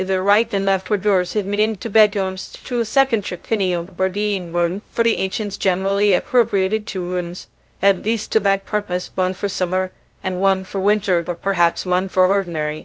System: TTS, VITS